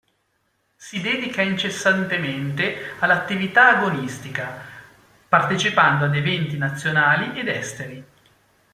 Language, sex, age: Italian, male, 40-49